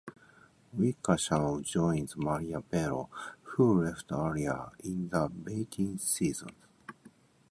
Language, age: English, 50-59